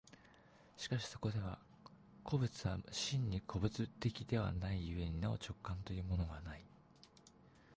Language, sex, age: Japanese, male, 19-29